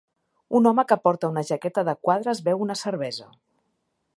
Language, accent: Catalan, central; nord-occidental